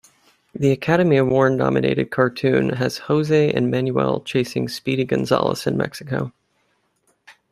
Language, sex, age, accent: English, male, 19-29, United States English